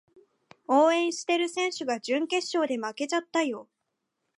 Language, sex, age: Japanese, female, 19-29